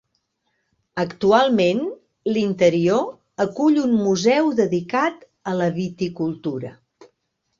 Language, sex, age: Catalan, female, 60-69